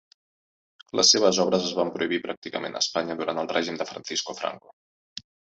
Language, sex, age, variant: Catalan, male, 30-39, Central